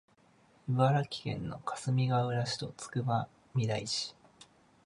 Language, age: Japanese, 30-39